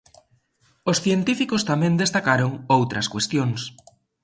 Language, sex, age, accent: Galician, male, 19-29, Normativo (estándar)